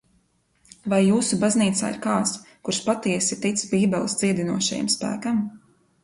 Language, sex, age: Latvian, female, 19-29